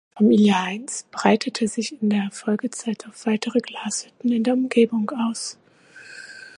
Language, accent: German, Deutschland Deutsch